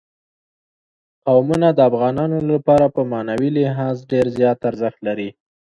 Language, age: Pashto, 19-29